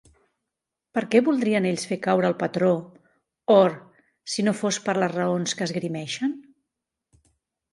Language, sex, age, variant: Catalan, female, 50-59, Central